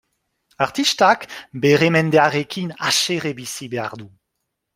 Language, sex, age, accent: Basque, male, 40-49, Nafar-lapurtarra edo Zuberotarra (Lapurdi, Nafarroa Beherea, Zuberoa)